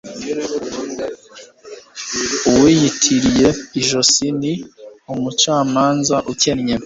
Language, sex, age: Kinyarwanda, male, under 19